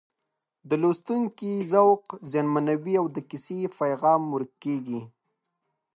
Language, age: Pashto, 19-29